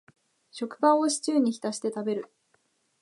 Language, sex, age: Japanese, female, 19-29